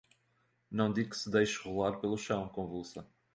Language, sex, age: Portuguese, male, 40-49